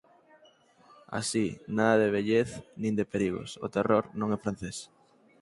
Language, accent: Galician, Normativo (estándar)